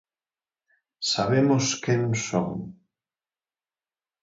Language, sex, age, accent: Galician, male, 30-39, Central (gheada)